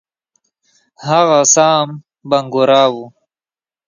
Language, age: Pashto, 19-29